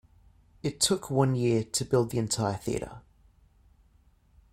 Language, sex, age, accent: English, male, 30-39, Australian English